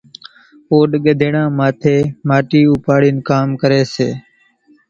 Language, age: Kachi Koli, 19-29